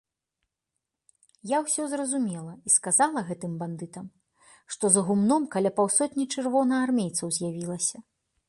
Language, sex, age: Belarusian, female, 40-49